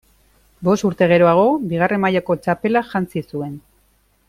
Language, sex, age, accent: Basque, female, 40-49, Erdialdekoa edo Nafarra (Gipuzkoa, Nafarroa)